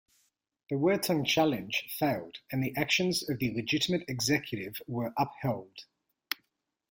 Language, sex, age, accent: English, male, 30-39, Australian English